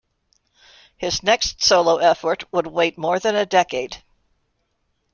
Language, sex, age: English, female, 70-79